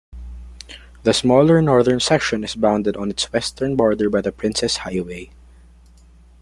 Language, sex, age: English, male, 19-29